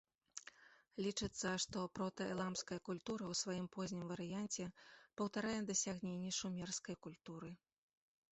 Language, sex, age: Belarusian, female, 40-49